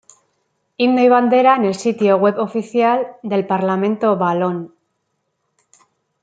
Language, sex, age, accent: Spanish, female, 40-49, España: Norte peninsular (Asturias, Castilla y León, Cantabria, País Vasco, Navarra, Aragón, La Rioja, Guadalajara, Cuenca)